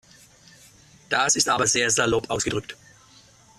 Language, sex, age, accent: German, male, 40-49, Deutschland Deutsch